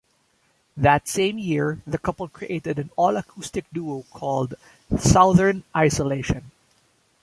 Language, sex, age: English, male, 40-49